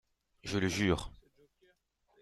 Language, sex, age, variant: French, male, under 19, Français de métropole